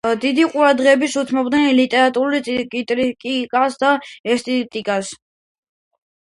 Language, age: Georgian, under 19